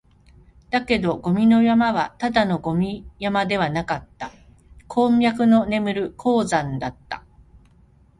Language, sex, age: Japanese, female, 50-59